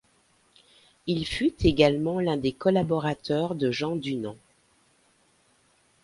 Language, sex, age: French, female, 50-59